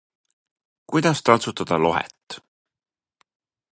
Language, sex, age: Estonian, male, 30-39